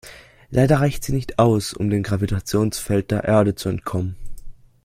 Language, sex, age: German, male, under 19